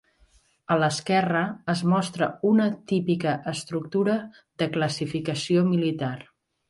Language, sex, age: Catalan, female, 40-49